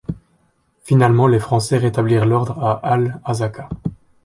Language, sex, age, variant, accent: French, male, 19-29, Français d'Europe, Français de Belgique